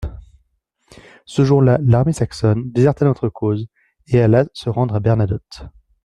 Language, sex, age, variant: French, male, 19-29, Français de métropole